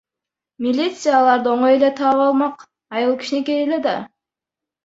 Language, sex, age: Kyrgyz, female, under 19